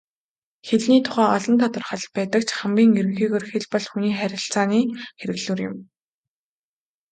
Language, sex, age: Mongolian, female, 19-29